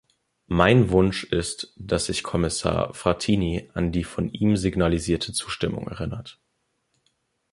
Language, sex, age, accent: German, male, 19-29, Deutschland Deutsch